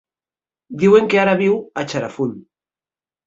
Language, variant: Catalan, Nord-Occidental